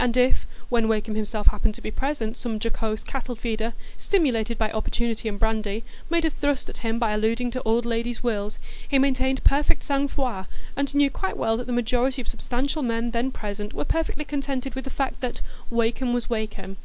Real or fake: real